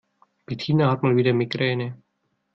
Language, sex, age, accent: German, male, 30-39, Deutschland Deutsch